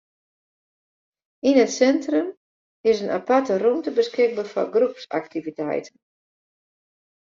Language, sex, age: Western Frisian, female, 50-59